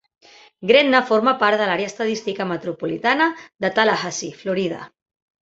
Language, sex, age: Catalan, female, 40-49